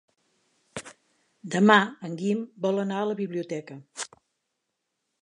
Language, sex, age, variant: Catalan, female, 70-79, Central